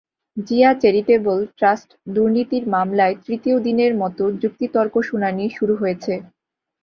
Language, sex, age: Bengali, female, 19-29